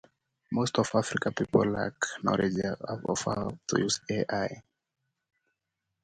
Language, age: English, 19-29